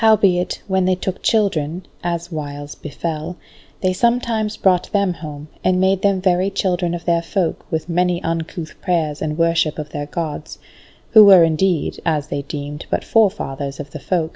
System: none